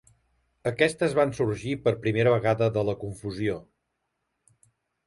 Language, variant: Catalan, Central